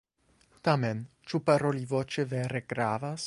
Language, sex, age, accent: Esperanto, male, 19-29, Internacia